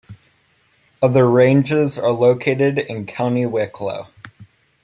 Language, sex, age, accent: English, male, under 19, United States English